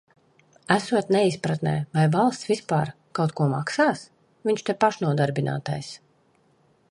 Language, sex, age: Latvian, female, 30-39